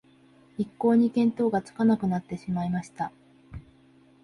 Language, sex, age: Japanese, female, 19-29